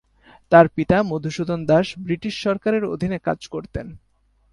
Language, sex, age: Bengali, male, 19-29